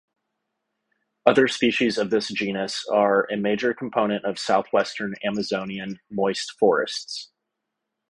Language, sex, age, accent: English, male, 30-39, United States English